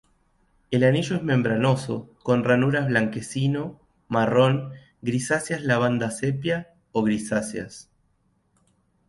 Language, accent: Spanish, Rioplatense: Argentina, Uruguay, este de Bolivia, Paraguay